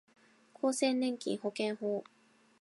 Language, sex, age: Japanese, female, 19-29